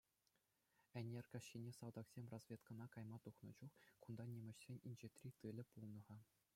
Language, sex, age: Chuvash, male, under 19